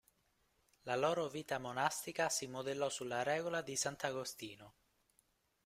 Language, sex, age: Italian, male, 19-29